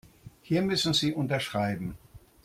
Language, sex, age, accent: German, male, 60-69, Deutschland Deutsch